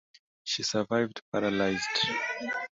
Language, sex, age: English, male, 19-29